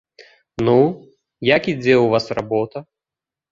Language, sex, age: Belarusian, male, 30-39